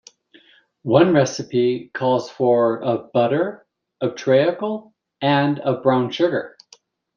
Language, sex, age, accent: English, male, 50-59, United States English